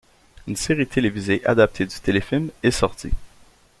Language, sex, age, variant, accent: French, male, 30-39, Français d'Amérique du Nord, Français du Canada